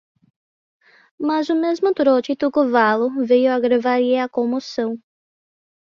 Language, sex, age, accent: Portuguese, female, 19-29, Gaucho